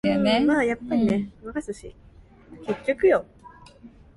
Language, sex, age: Cantonese, female, 19-29